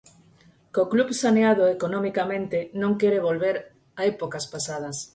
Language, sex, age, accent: Galician, female, 50-59, Normativo (estándar)